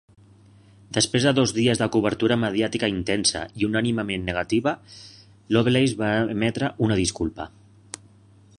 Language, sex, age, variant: Catalan, male, 40-49, Central